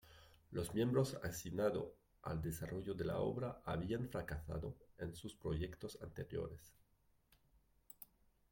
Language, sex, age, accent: Spanish, male, 40-49, Andino-Pacífico: Colombia, Perú, Ecuador, oeste de Bolivia y Venezuela andina